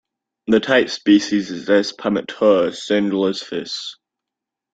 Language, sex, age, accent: English, male, under 19, United States English